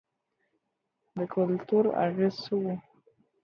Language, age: Pashto, under 19